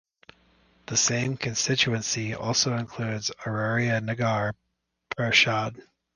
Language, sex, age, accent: English, male, 30-39, United States English